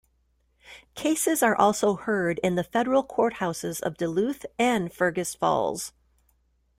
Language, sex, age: English, female, 50-59